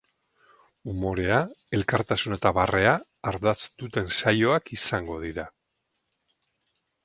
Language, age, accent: Basque, under 19, Mendebalekoa (Araba, Bizkaia, Gipuzkoako mendebaleko herri batzuk)